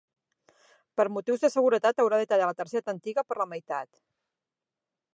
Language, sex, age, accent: Catalan, female, 40-49, central; nord-occidental